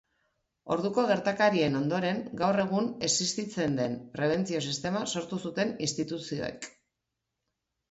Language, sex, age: Basque, female, 40-49